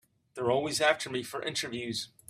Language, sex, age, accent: English, male, 30-39, United States English